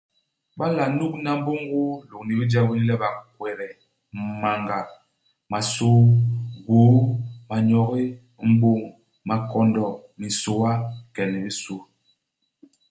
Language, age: Basaa, 40-49